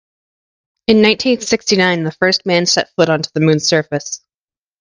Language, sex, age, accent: English, female, 19-29, United States English